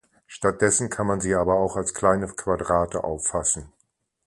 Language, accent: German, Deutschland Deutsch